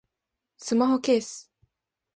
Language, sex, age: Japanese, female, 19-29